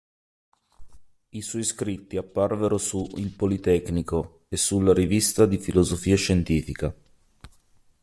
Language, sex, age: Italian, male, 40-49